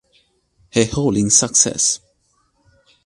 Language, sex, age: Italian, male, 19-29